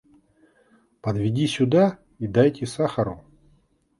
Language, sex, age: Russian, male, 40-49